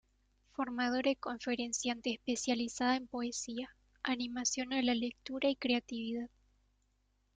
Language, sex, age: Spanish, female, 19-29